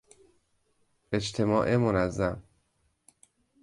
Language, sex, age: Persian, male, 40-49